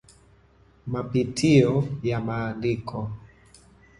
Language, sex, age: Swahili, male, 30-39